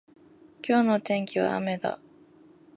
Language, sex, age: Japanese, female, 19-29